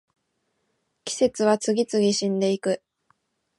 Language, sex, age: Japanese, female, 19-29